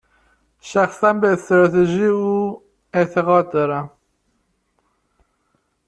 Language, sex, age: Persian, male, 30-39